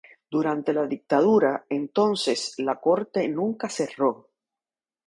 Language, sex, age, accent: Spanish, female, 50-59, Caribe: Cuba, Venezuela, Puerto Rico, República Dominicana, Panamá, Colombia caribeña, México caribeño, Costa del golfo de México